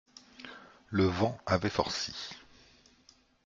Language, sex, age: French, male, 50-59